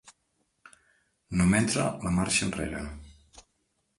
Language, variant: Catalan, Central